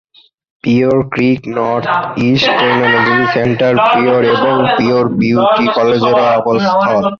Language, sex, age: Bengali, male, 19-29